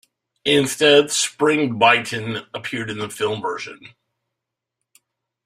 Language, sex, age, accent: English, male, 40-49, United States English